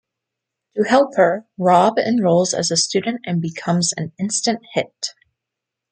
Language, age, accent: English, 19-29, United States English